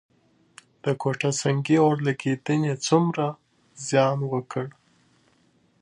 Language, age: Pashto, 30-39